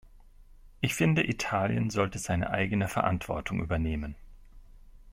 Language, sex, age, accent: German, male, 40-49, Deutschland Deutsch